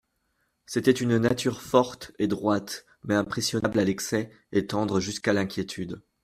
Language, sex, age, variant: French, male, 19-29, Français de métropole